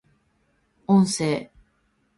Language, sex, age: Japanese, female, 19-29